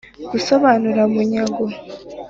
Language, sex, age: Kinyarwanda, female, 19-29